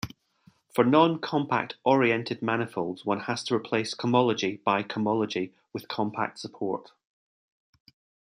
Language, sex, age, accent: English, male, 40-49, Scottish English